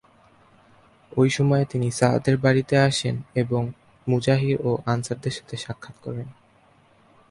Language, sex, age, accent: Bengali, male, under 19, Native